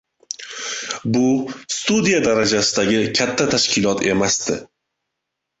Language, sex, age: Uzbek, male, 19-29